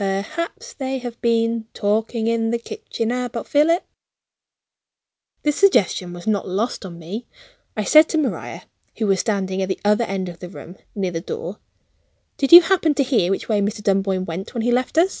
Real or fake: real